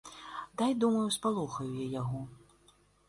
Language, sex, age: Belarusian, female, 30-39